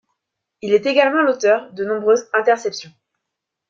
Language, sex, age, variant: French, female, under 19, Français de métropole